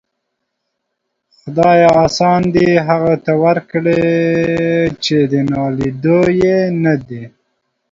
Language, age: Pashto, 19-29